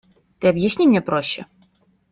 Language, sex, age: Russian, female, 19-29